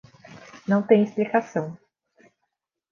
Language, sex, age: Portuguese, female, 19-29